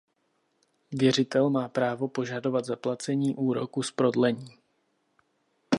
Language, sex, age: Czech, male, 30-39